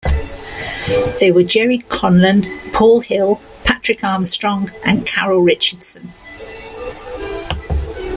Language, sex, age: English, female, 60-69